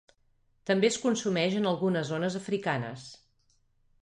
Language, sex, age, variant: Catalan, female, 40-49, Nord-Occidental